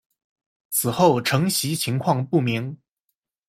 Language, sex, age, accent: Chinese, male, 19-29, 出生地：江苏省